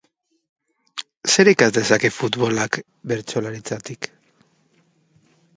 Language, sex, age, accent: Basque, male, 30-39, Mendebalekoa (Araba, Bizkaia, Gipuzkoako mendebaleko herri batzuk)